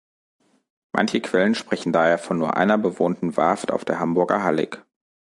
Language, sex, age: German, male, 40-49